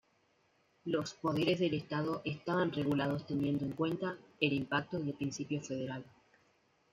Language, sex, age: Spanish, female, 19-29